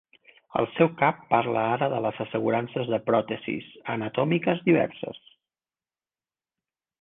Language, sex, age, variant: Catalan, male, 50-59, Central